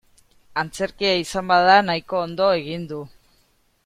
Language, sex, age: Basque, female, 30-39